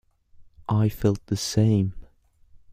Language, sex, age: English, male, 19-29